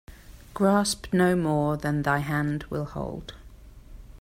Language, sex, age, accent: English, female, 30-39, England English